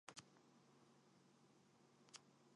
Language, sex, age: Japanese, male, 19-29